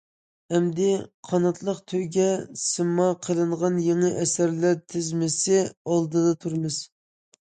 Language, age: Uyghur, 19-29